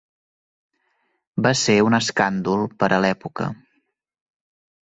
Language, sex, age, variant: Catalan, male, 19-29, Central